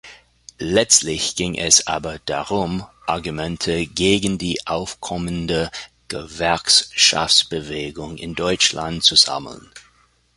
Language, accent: German, Deutschland Deutsch